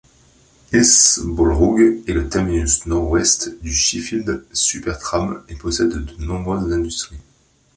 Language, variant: French, Français de métropole